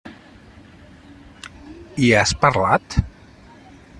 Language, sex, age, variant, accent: Catalan, male, 40-49, Central, central